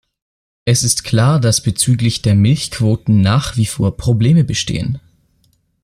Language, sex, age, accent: German, male, 19-29, Österreichisches Deutsch